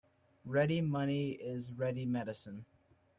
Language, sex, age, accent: English, male, 19-29, United States English